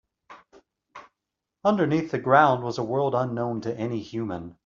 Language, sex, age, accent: English, male, 19-29, United States English